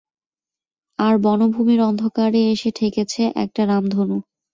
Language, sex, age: Bengali, female, 19-29